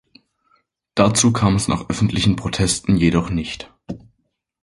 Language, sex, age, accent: German, male, 19-29, Deutschland Deutsch